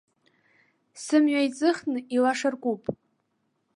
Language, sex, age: Abkhazian, female, under 19